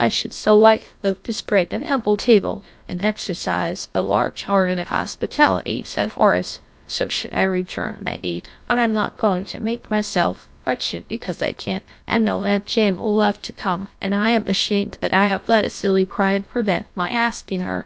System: TTS, GlowTTS